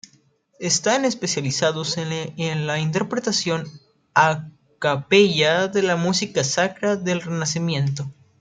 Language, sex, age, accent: Spanish, male, under 19, México